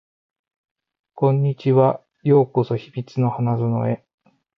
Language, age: Japanese, 40-49